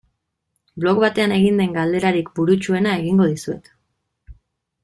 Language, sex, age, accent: Basque, female, 19-29, Erdialdekoa edo Nafarra (Gipuzkoa, Nafarroa)